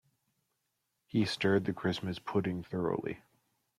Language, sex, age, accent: English, male, 30-39, United States English